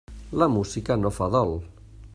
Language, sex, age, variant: Catalan, male, 60-69, Nord-Occidental